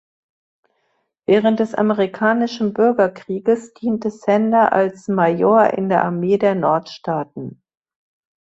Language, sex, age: German, female, 60-69